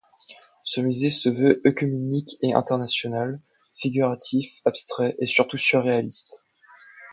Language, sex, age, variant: French, male, 40-49, Français de métropole